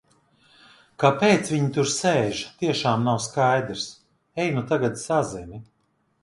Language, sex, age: Latvian, male, 40-49